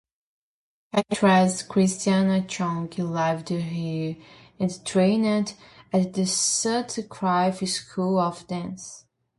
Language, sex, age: English, female, 19-29